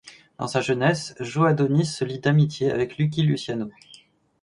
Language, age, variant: French, 19-29, Français de métropole